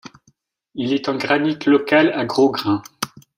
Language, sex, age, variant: French, male, 40-49, Français de métropole